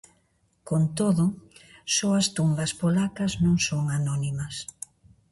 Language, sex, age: Galician, female, 60-69